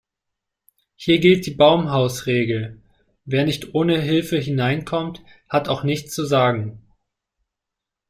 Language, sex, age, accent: German, male, 19-29, Deutschland Deutsch